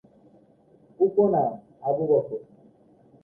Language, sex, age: Bengali, male, 19-29